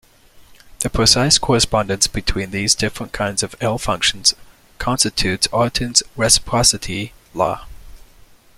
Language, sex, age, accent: English, male, 19-29, United States English